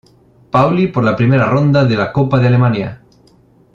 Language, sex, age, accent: Spanish, male, 30-39, España: Norte peninsular (Asturias, Castilla y León, Cantabria, País Vasco, Navarra, Aragón, La Rioja, Guadalajara, Cuenca)